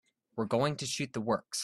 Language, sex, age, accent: English, male, 19-29, United States English